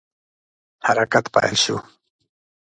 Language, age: Pashto, 19-29